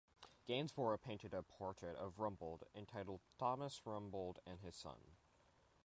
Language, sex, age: English, male, under 19